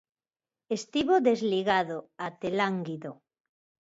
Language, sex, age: Galician, female, 50-59